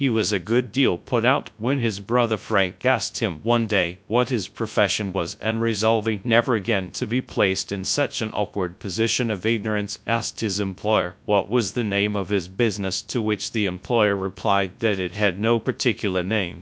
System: TTS, GradTTS